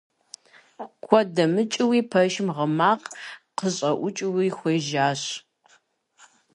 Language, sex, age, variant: Kabardian, female, 30-39, Адыгэбзэ (Къэбэрдей, Кирил, псоми зэдай)